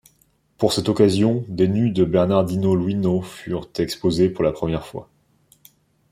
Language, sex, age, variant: French, male, 19-29, Français de métropole